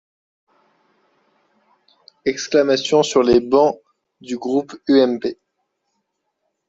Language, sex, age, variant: French, male, 19-29, Français de métropole